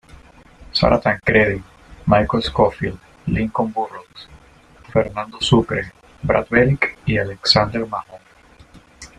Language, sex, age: Spanish, male, 30-39